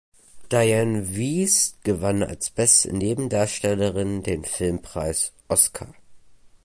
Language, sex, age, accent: German, male, under 19, Deutschland Deutsch